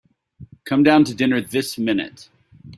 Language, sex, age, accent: English, male, 30-39, United States English